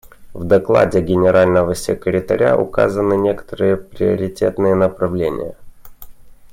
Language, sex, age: Russian, male, 19-29